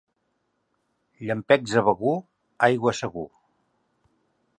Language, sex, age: Catalan, male, 60-69